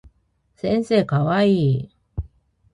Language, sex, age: Japanese, female, 40-49